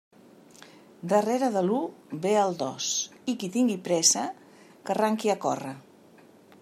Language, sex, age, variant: Catalan, female, 50-59, Central